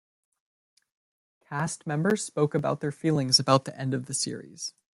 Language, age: English, 19-29